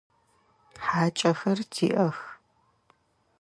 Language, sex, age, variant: Adyghe, female, 30-39, Адыгабзэ (Кирил, пстэумэ зэдыряе)